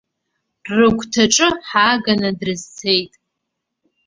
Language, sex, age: Abkhazian, female, under 19